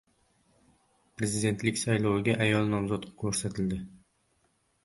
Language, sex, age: Uzbek, male, under 19